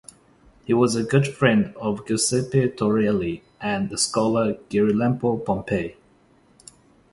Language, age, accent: English, 19-29, New Zealand English